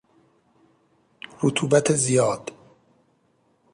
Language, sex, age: Persian, male, 30-39